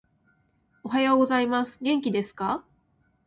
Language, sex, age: Japanese, female, 19-29